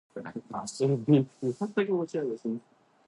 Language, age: Japanese, under 19